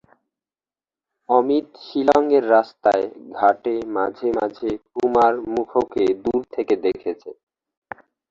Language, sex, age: Bengali, male, 40-49